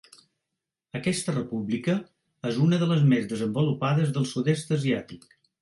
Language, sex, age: Catalan, male, 60-69